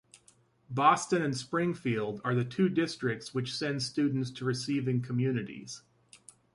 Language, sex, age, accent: English, male, 30-39, United States English